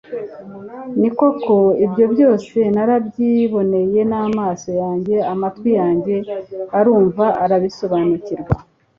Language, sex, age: Kinyarwanda, female, 30-39